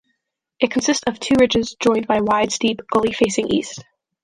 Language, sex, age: English, female, 19-29